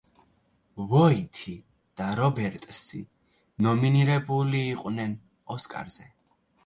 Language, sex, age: Georgian, male, 19-29